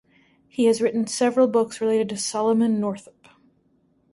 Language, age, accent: English, 19-29, United States English